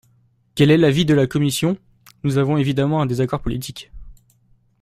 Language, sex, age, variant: French, male, under 19, Français de métropole